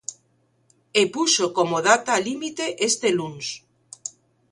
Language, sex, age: Galician, female, 50-59